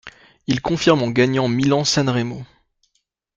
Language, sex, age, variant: French, male, 19-29, Français de métropole